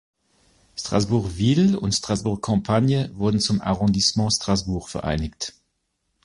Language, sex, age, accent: German, male, 40-49, Deutschland Deutsch